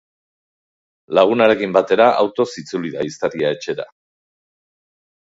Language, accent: Basque, Erdialdekoa edo Nafarra (Gipuzkoa, Nafarroa)